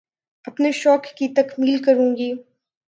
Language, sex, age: Urdu, female, 19-29